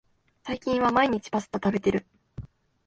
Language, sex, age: Japanese, female, 19-29